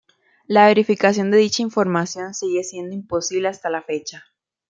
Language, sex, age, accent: Spanish, female, 19-29, Caribe: Cuba, Venezuela, Puerto Rico, República Dominicana, Panamá, Colombia caribeña, México caribeño, Costa del golfo de México